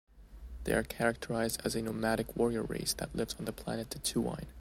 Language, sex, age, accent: English, male, 19-29, United States English